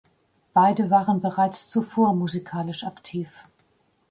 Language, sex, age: German, female, 50-59